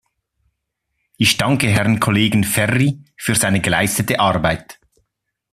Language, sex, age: German, male, 30-39